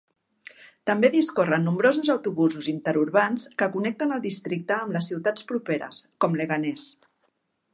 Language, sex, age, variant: Catalan, female, 50-59, Central